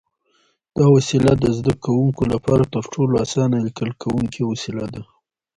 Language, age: Pashto, 19-29